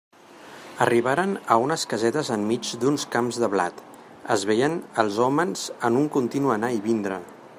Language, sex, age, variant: Catalan, male, 40-49, Central